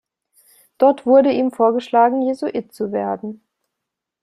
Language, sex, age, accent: German, female, 19-29, Deutschland Deutsch